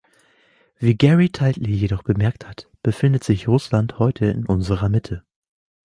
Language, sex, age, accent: German, male, 19-29, Deutschland Deutsch